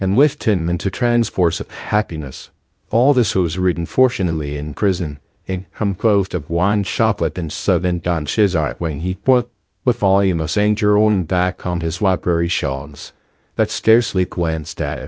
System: TTS, VITS